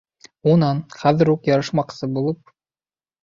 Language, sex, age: Bashkir, male, 19-29